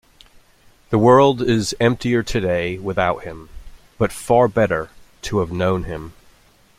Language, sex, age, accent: English, male, 40-49, United States English